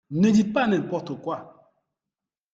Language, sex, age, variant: French, male, 19-29, Français de métropole